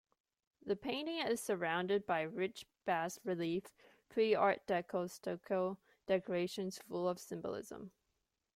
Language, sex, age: English, female, 19-29